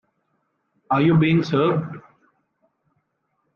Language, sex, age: English, male, 19-29